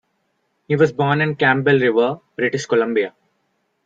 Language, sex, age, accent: English, male, 19-29, India and South Asia (India, Pakistan, Sri Lanka)